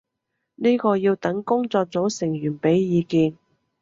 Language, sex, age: Cantonese, female, 30-39